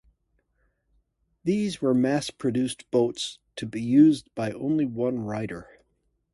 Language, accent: English, United States English